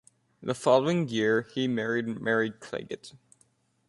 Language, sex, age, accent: English, male, under 19, United States English